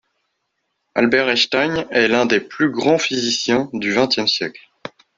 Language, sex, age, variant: French, male, 30-39, Français de métropole